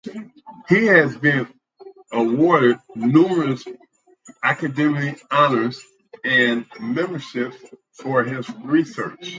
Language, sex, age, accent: English, male, 40-49, United States English